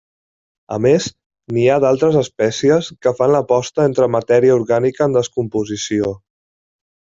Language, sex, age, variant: Catalan, male, 30-39, Central